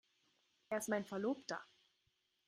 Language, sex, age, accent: German, female, 19-29, Deutschland Deutsch